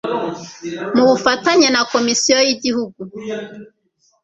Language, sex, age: Kinyarwanda, male, 19-29